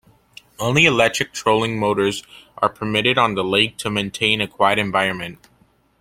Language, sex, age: English, male, under 19